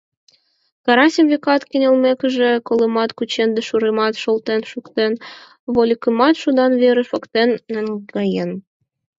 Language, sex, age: Mari, female, under 19